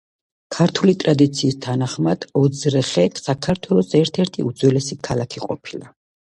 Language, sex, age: Georgian, female, 50-59